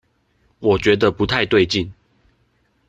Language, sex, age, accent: Chinese, male, 19-29, 出生地：臺北市